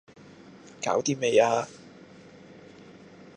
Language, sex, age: Cantonese, male, 19-29